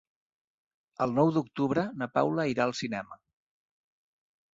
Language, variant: Catalan, Central